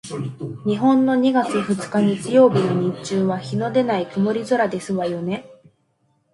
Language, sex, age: Japanese, female, 30-39